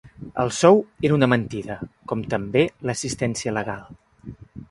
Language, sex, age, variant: Catalan, male, 30-39, Central